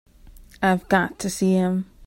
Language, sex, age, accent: English, female, 19-29, United States English